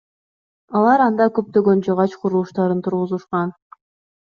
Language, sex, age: Kyrgyz, female, 19-29